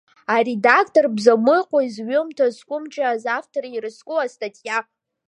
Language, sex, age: Abkhazian, female, 19-29